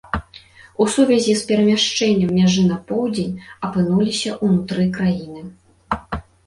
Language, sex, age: Belarusian, female, 19-29